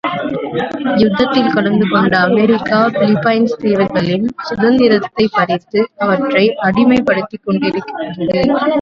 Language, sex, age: Tamil, female, 19-29